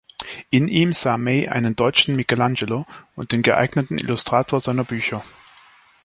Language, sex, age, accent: German, male, 19-29, Schweizerdeutsch